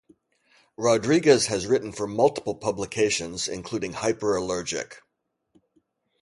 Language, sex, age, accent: English, male, 50-59, United States English